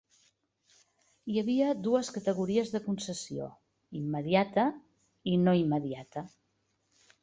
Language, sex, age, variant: Catalan, female, 60-69, Central